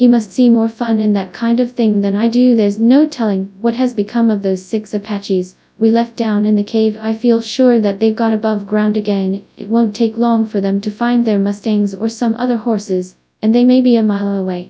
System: TTS, FastPitch